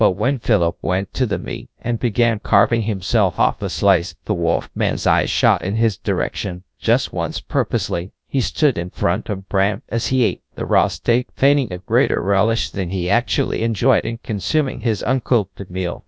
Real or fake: fake